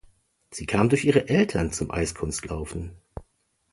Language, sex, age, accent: German, male, 30-39, Deutschland Deutsch